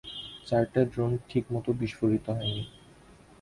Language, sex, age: Bengali, male, 19-29